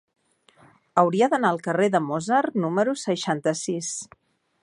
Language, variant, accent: Catalan, Central, central